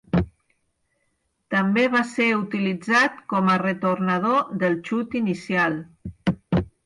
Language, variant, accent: Catalan, Nord-Occidental, nord-occidental